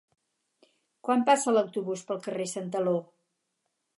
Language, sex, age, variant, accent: Catalan, female, 60-69, Central, Català central